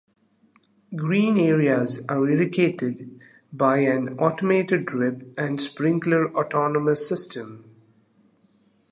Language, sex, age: English, male, 30-39